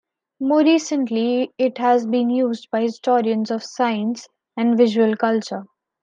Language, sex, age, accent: English, female, 19-29, India and South Asia (India, Pakistan, Sri Lanka)